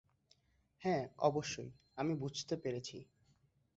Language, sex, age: Bengali, male, 19-29